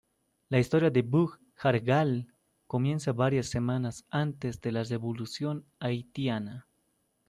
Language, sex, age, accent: Spanish, male, 19-29, Andino-Pacífico: Colombia, Perú, Ecuador, oeste de Bolivia y Venezuela andina